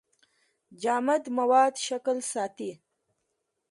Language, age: Pashto, 19-29